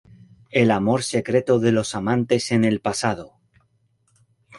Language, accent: Spanish, España: Centro-Sur peninsular (Madrid, Toledo, Castilla-La Mancha)